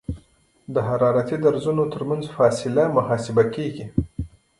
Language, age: Pashto, 30-39